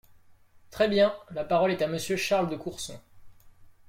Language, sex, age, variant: French, male, 19-29, Français de métropole